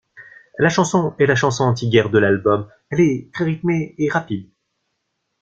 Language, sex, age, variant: French, male, 19-29, Français de métropole